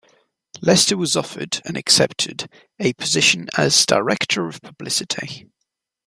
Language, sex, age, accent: English, male, 19-29, England English